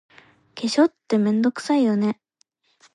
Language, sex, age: Japanese, female, under 19